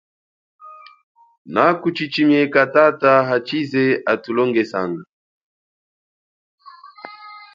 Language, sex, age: Chokwe, male, 40-49